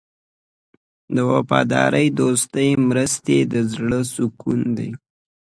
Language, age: Pashto, 19-29